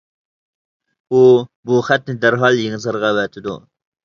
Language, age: Uyghur, 19-29